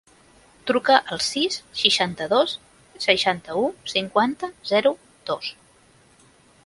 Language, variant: Catalan, Central